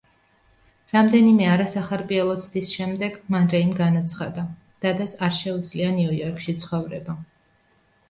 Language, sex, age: Georgian, female, 30-39